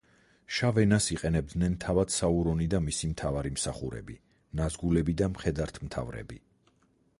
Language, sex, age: Georgian, male, 40-49